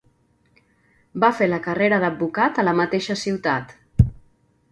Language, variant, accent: Catalan, Central, central